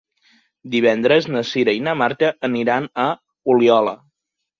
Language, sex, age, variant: Catalan, male, 19-29, Nord-Occidental